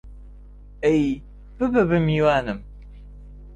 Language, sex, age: Central Kurdish, male, 19-29